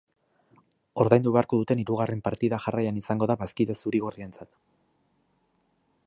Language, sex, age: Basque, male, 30-39